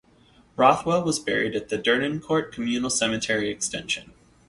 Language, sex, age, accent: English, male, 30-39, United States English